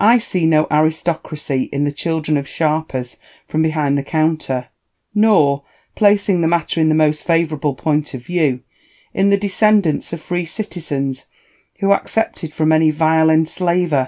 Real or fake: real